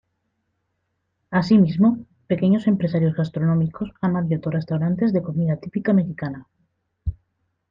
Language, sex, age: Spanish, female, 30-39